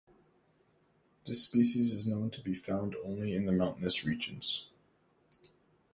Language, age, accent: English, 19-29, Canadian English